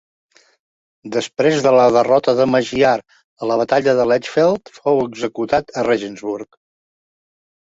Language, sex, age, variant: Catalan, male, 70-79, Central